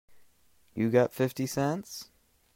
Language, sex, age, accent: English, male, under 19, United States English